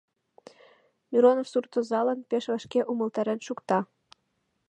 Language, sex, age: Mari, female, under 19